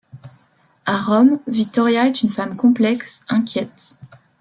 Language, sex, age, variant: French, female, 19-29, Français de métropole